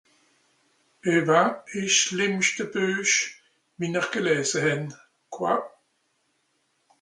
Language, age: Swiss German, 60-69